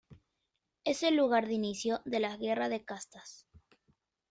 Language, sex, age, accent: Spanish, female, under 19, Chileno: Chile, Cuyo